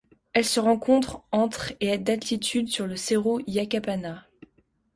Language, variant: French, Français de métropole